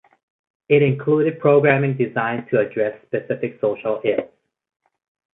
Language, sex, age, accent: English, male, 30-39, Canadian English